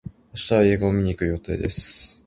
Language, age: Japanese, 19-29